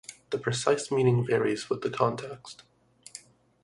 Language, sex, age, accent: English, male, 19-29, United States English